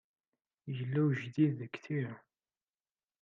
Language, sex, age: Kabyle, male, 19-29